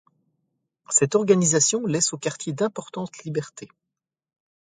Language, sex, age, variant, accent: French, male, 30-39, Français d'Europe, Français de Belgique